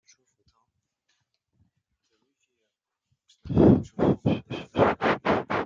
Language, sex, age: French, male, 19-29